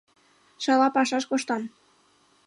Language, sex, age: Mari, female, 19-29